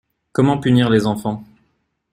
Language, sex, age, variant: French, male, 19-29, Français de métropole